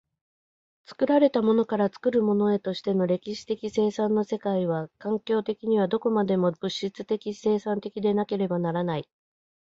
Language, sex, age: Japanese, female, 50-59